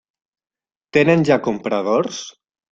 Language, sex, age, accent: Catalan, male, 19-29, valencià